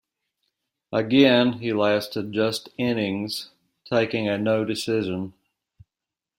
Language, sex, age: English, male, 50-59